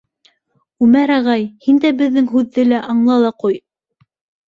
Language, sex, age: Bashkir, female, 19-29